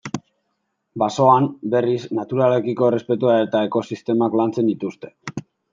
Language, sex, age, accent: Basque, male, 19-29, Mendebalekoa (Araba, Bizkaia, Gipuzkoako mendebaleko herri batzuk)